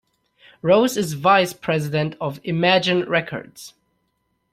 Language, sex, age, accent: English, male, 19-29, United States English